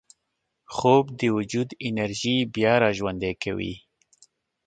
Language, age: Pashto, 30-39